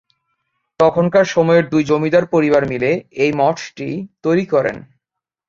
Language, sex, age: Bengali, male, 19-29